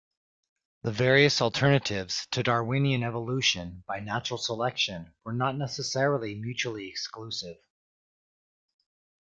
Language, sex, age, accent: English, male, 50-59, United States English